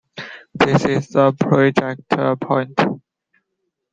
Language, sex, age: English, male, 19-29